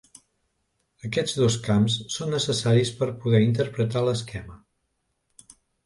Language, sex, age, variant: Catalan, male, 60-69, Central